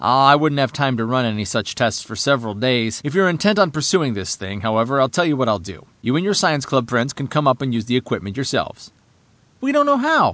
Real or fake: real